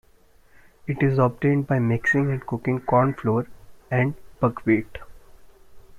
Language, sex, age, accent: English, male, under 19, India and South Asia (India, Pakistan, Sri Lanka)